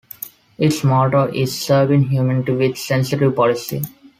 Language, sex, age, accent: English, male, 19-29, India and South Asia (India, Pakistan, Sri Lanka)